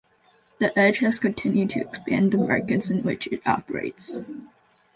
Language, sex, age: English, female, under 19